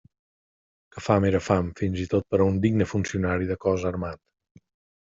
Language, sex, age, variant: Catalan, male, 50-59, Central